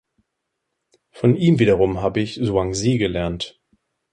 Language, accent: German, Deutschland Deutsch